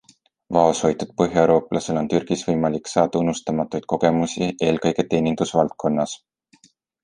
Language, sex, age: Estonian, male, 19-29